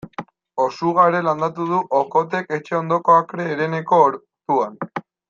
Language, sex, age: Basque, male, 19-29